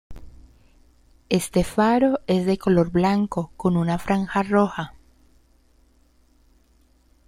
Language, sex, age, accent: Spanish, female, 19-29, Andino-Pacífico: Colombia, Perú, Ecuador, oeste de Bolivia y Venezuela andina